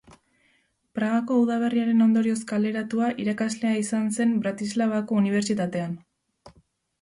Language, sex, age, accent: Basque, female, 19-29, Erdialdekoa edo Nafarra (Gipuzkoa, Nafarroa)